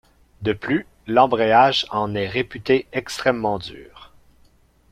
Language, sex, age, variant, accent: French, male, 30-39, Français d'Amérique du Nord, Français du Canada